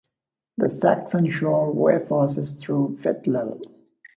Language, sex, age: English, male, 19-29